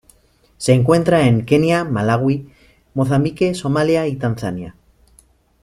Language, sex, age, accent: Spanish, male, 30-39, España: Norte peninsular (Asturias, Castilla y León, Cantabria, País Vasco, Navarra, Aragón, La Rioja, Guadalajara, Cuenca)